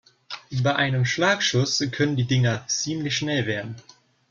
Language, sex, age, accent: German, male, under 19, Deutschland Deutsch